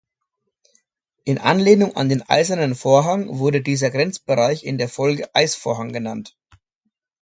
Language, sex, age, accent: German, male, 40-49, Deutschland Deutsch